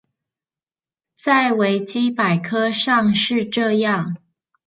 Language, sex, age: Chinese, female, 30-39